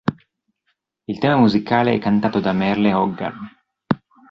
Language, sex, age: Italian, male, 40-49